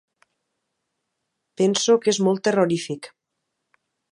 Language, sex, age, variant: Catalan, female, 40-49, Nord-Occidental